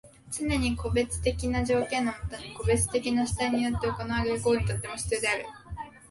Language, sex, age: Japanese, female, 19-29